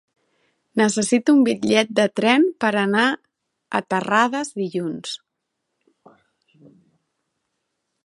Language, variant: Catalan, Central